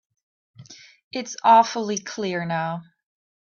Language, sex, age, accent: English, female, 19-29, United States English